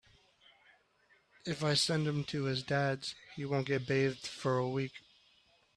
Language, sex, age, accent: English, male, 30-39, United States English